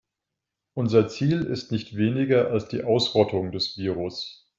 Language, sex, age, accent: German, male, 50-59, Deutschland Deutsch